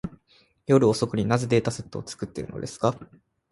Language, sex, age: Japanese, male, 19-29